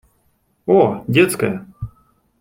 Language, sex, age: Russian, male, 30-39